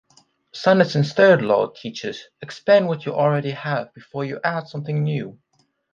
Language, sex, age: English, male, under 19